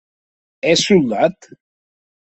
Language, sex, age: Occitan, male, 60-69